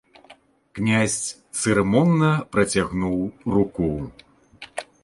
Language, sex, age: Belarusian, male, 40-49